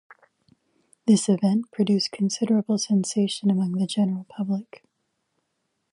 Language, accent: English, United States English